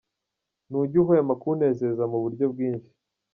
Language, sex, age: Kinyarwanda, male, 19-29